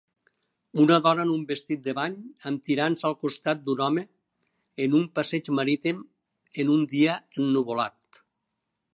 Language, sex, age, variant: Catalan, male, 60-69, Nord-Occidental